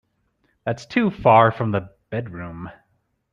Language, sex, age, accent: English, male, 30-39, United States English